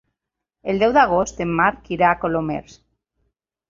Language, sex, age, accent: Catalan, female, 40-49, valencià